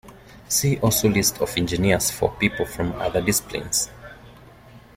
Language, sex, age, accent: English, male, 19-29, United States English